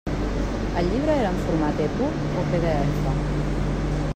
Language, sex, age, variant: Catalan, female, 50-59, Central